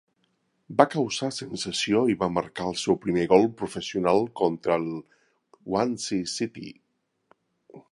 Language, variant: Catalan, Central